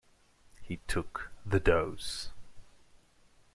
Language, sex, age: English, male, 19-29